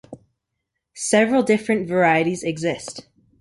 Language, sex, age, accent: English, male, under 19, United States English